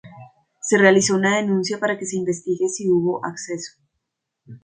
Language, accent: Spanish, Andino-Pacífico: Colombia, Perú, Ecuador, oeste de Bolivia y Venezuela andina